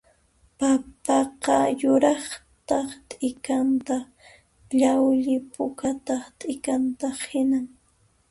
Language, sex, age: Puno Quechua, female, 19-29